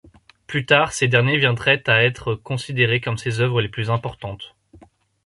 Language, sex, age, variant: French, male, 19-29, Français de métropole